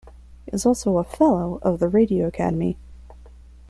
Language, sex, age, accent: English, female, 19-29, United States English